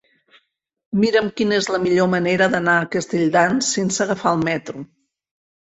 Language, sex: Catalan, female